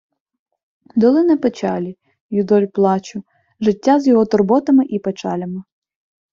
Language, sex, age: Ukrainian, female, 19-29